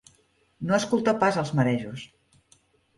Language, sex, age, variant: Catalan, female, 40-49, Central